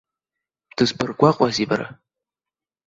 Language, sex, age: Abkhazian, male, under 19